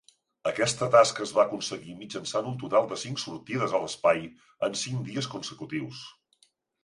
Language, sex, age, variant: Catalan, male, 60-69, Central